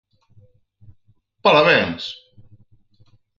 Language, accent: Galician, Atlántico (seseo e gheada)